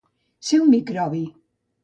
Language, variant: Catalan, Central